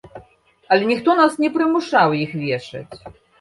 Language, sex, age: Belarusian, female, 60-69